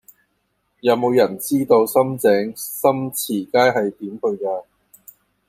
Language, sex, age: Cantonese, male, 40-49